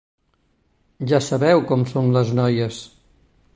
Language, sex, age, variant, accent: Catalan, male, 60-69, Nord-Occidental, nord-occidental